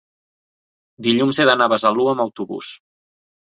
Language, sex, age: Catalan, male, 30-39